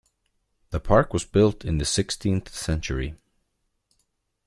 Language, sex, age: English, male, 19-29